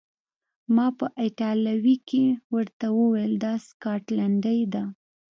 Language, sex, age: Pashto, female, 19-29